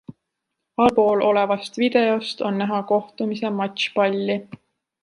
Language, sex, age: Estonian, female, 19-29